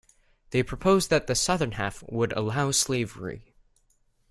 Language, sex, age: English, male, under 19